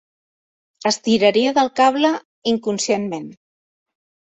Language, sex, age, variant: Catalan, female, 50-59, Central